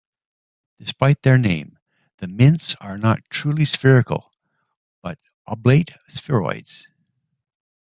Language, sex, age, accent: English, male, 60-69, Canadian English